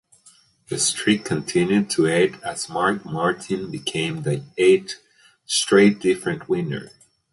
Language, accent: English, United States English